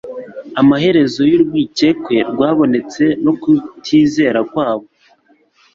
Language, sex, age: Kinyarwanda, male, under 19